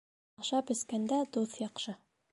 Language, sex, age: Bashkir, female, 19-29